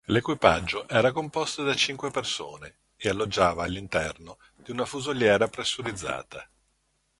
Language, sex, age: Italian, male, 50-59